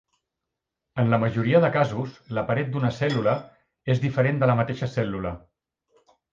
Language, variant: Catalan, Central